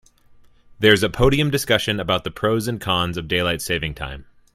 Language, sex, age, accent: English, male, 40-49, United States English